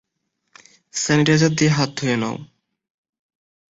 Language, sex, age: Bengali, male, 19-29